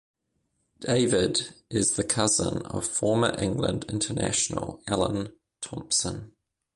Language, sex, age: English, male, 30-39